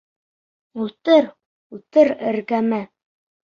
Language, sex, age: Bashkir, male, under 19